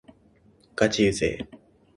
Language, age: Japanese, 19-29